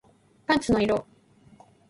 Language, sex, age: Japanese, female, 19-29